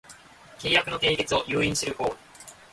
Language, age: Japanese, 19-29